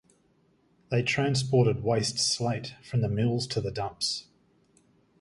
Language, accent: English, Australian English